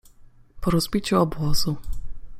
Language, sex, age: Polish, female, 19-29